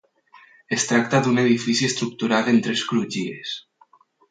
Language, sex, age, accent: Catalan, male, 19-29, valencià